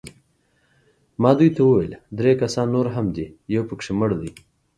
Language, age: Pashto, 30-39